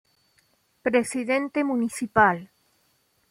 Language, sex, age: Spanish, female, 40-49